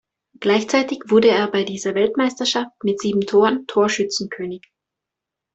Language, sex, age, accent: German, female, 19-29, Österreichisches Deutsch